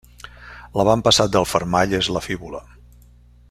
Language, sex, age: Catalan, male, 60-69